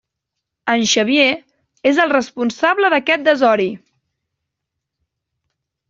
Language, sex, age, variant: Catalan, female, 19-29, Central